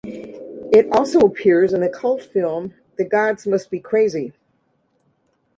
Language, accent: English, United States English